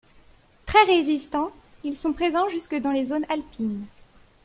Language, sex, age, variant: French, female, 19-29, Français de métropole